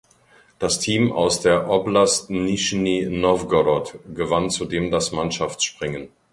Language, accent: German, Deutschland Deutsch